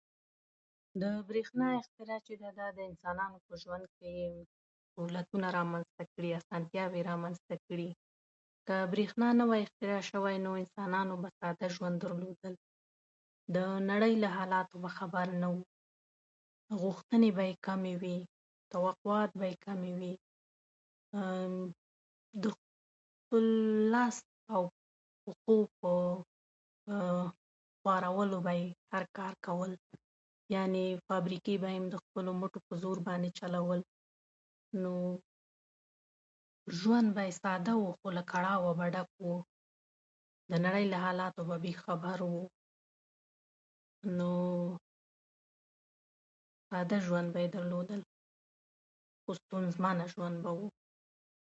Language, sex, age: Pashto, female, 30-39